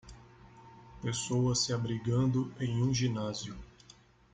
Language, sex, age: Portuguese, male, 19-29